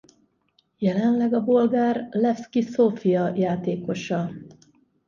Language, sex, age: Hungarian, female, 50-59